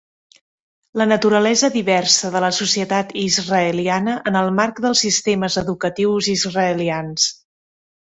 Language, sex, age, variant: Catalan, female, 40-49, Central